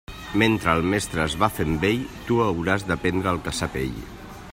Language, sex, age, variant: Catalan, male, 40-49, Central